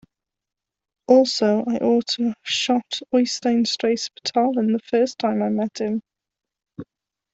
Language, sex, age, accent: English, female, 30-39, Welsh English